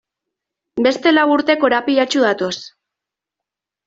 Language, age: Basque, 19-29